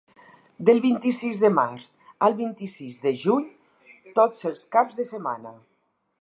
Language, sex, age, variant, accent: Catalan, female, 60-69, Nord-Occidental, nord-occidental